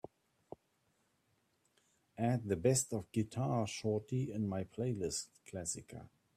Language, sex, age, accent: English, male, 60-69, Southern African (South Africa, Zimbabwe, Namibia)